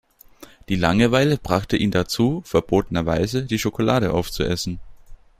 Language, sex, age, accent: German, male, 19-29, Österreichisches Deutsch